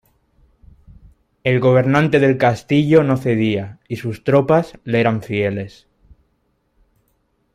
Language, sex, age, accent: Spanish, male, 19-29, España: Norte peninsular (Asturias, Castilla y León, Cantabria, País Vasco, Navarra, Aragón, La Rioja, Guadalajara, Cuenca)